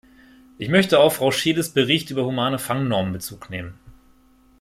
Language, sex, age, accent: German, male, 30-39, Deutschland Deutsch